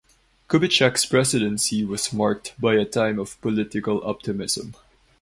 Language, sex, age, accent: English, male, 19-29, Filipino